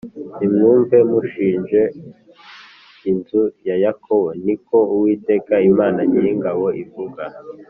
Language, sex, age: Kinyarwanda, male, under 19